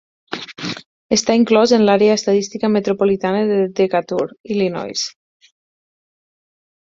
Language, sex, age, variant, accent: Catalan, female, 30-39, Nord-Occidental, Lleidatà